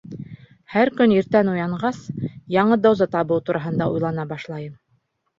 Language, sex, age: Bashkir, female, 30-39